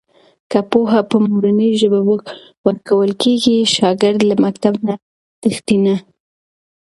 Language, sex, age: Pashto, female, 19-29